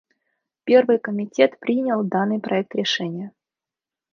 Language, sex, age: Russian, female, 19-29